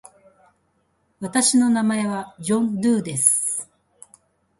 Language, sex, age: Japanese, female, 60-69